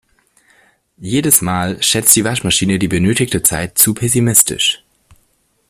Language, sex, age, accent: German, male, 19-29, Deutschland Deutsch